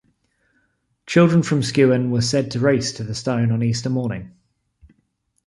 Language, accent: English, England English